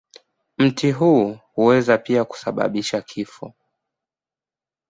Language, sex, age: Swahili, male, 19-29